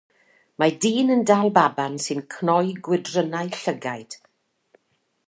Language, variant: Welsh, South-Western Welsh